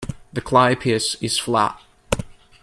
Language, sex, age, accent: English, male, 19-29, Scottish English